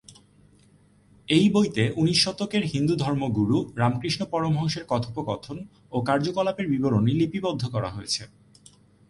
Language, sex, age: Bengali, male, 30-39